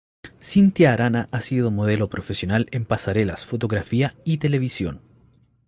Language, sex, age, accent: Spanish, male, 19-29, Chileno: Chile, Cuyo